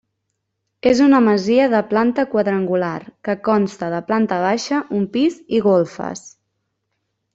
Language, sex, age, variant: Catalan, female, 19-29, Central